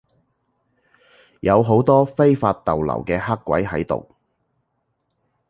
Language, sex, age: Cantonese, male, 40-49